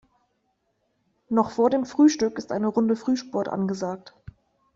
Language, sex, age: German, female, 19-29